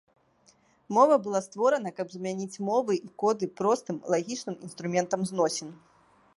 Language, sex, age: Belarusian, female, 30-39